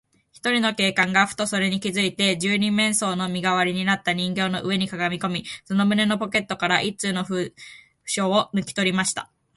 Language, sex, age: Japanese, female, 19-29